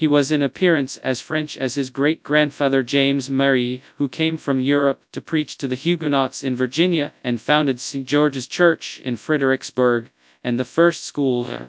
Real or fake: fake